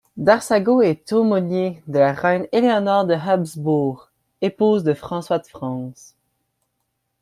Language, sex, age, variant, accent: French, male, 19-29, Français d'Amérique du Nord, Français du Canada